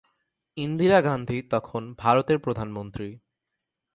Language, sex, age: Bengali, male, 19-29